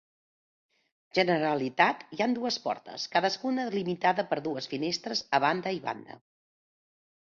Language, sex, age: Catalan, female, 40-49